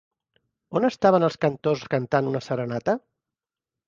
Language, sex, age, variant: Catalan, male, 50-59, Central